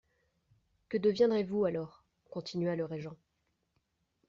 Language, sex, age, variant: French, female, 19-29, Français de métropole